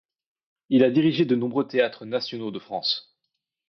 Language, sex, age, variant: French, male, 19-29, Français de métropole